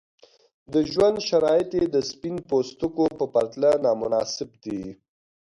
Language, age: Pashto, 19-29